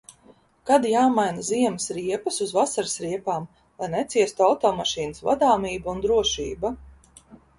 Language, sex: Latvian, female